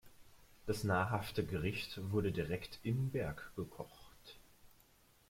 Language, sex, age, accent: German, male, 19-29, Deutschland Deutsch